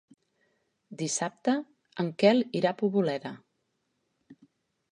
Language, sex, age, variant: Catalan, female, 40-49, Central